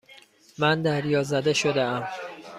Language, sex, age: Persian, male, 30-39